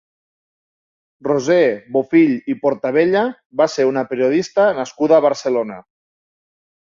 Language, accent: Catalan, Lleidatà